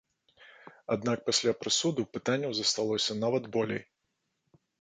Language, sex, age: Belarusian, male, 40-49